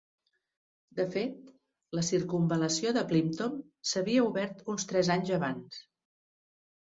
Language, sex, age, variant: Catalan, female, 60-69, Central